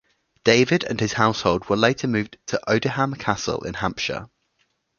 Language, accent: English, England English